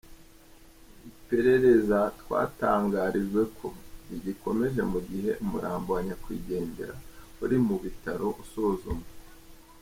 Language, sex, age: Kinyarwanda, male, 30-39